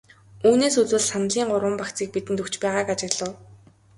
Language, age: Mongolian, 19-29